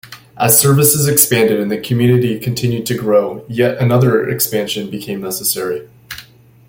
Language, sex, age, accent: English, male, 19-29, United States English